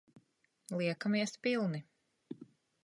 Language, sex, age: Latvian, female, 30-39